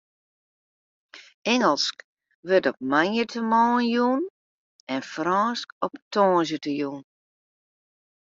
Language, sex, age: Western Frisian, female, 50-59